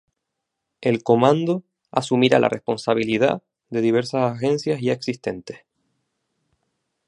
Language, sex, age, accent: Spanish, male, 19-29, España: Islas Canarias